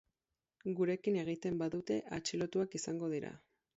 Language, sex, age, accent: Basque, female, 19-29, Erdialdekoa edo Nafarra (Gipuzkoa, Nafarroa)